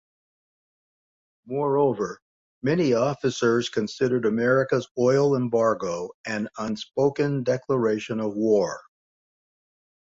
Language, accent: English, United States English